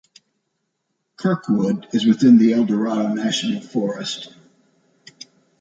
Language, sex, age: English, male, 60-69